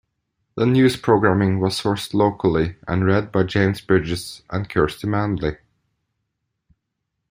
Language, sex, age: English, male, 40-49